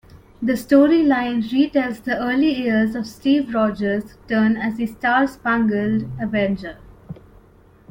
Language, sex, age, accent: English, female, 19-29, India and South Asia (India, Pakistan, Sri Lanka)